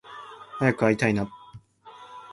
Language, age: Japanese, 19-29